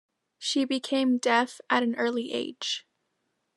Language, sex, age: English, female, under 19